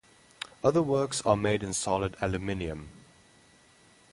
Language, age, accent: English, 19-29, United States English; England English